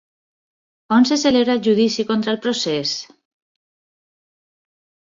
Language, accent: Catalan, valencià